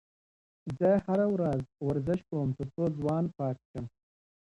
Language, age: Pashto, 19-29